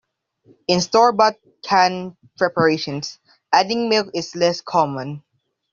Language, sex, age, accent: English, male, under 19, Filipino